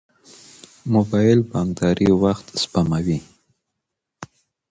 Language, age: Pashto, 30-39